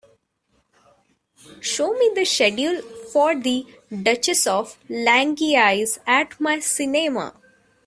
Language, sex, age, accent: English, female, 19-29, India and South Asia (India, Pakistan, Sri Lanka)